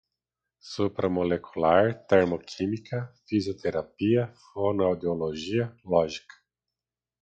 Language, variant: Portuguese, Portuguese (Brasil)